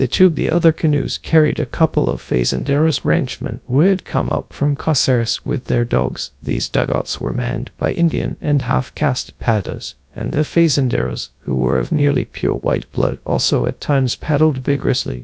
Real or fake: fake